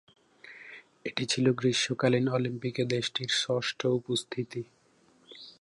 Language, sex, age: Bengali, male, 19-29